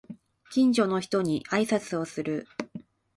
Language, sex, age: Japanese, female, 19-29